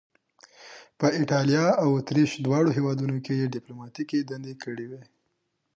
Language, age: Pashto, 19-29